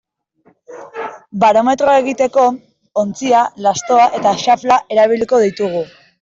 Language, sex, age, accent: Basque, female, 19-29, Mendebalekoa (Araba, Bizkaia, Gipuzkoako mendebaleko herri batzuk)